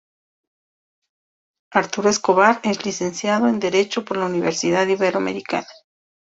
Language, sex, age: Spanish, female, 40-49